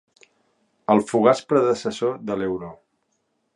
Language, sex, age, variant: Catalan, male, 50-59, Central